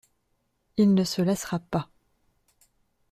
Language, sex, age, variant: French, female, 30-39, Français de métropole